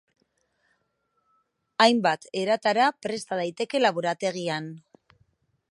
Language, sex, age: Basque, female, 40-49